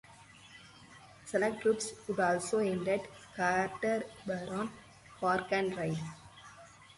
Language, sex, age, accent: English, female, 19-29, United States English